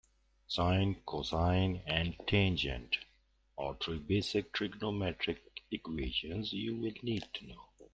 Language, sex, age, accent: English, male, 30-39, India and South Asia (India, Pakistan, Sri Lanka)